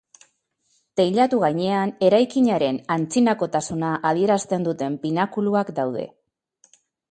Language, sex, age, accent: Basque, female, 40-49, Mendebalekoa (Araba, Bizkaia, Gipuzkoako mendebaleko herri batzuk)